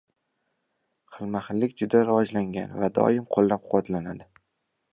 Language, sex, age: Uzbek, male, 19-29